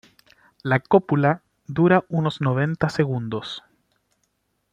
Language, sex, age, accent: Spanish, male, 19-29, Chileno: Chile, Cuyo